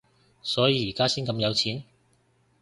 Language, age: Cantonese, 30-39